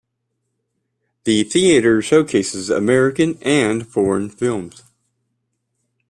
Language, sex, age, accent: English, male, 50-59, United States English